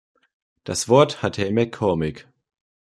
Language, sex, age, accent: German, male, 19-29, Deutschland Deutsch